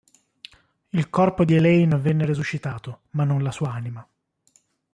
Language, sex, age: Italian, male, 30-39